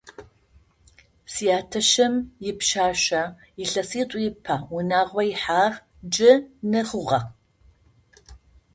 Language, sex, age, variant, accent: Adyghe, female, 50-59, Адыгабзэ (Кирил, пстэумэ зэдыряе), Бжъэдыгъу (Bjeduğ)